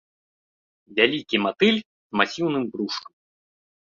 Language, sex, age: Belarusian, male, 19-29